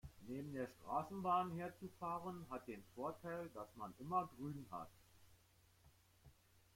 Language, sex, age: German, male, 50-59